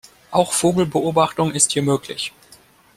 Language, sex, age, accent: German, male, 19-29, Deutschland Deutsch